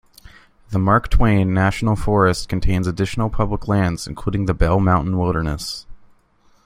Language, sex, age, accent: English, male, 19-29, United States English